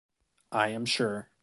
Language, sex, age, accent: English, male, 30-39, United States English